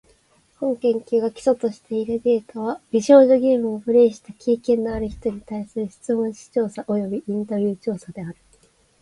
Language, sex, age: Japanese, female, 19-29